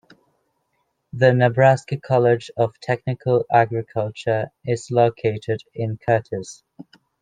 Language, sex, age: English, male, under 19